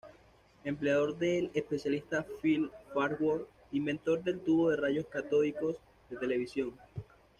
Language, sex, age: Spanish, male, 19-29